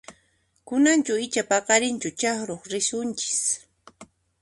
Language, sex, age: Puno Quechua, female, 40-49